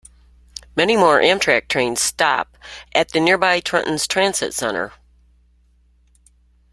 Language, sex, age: English, female, 60-69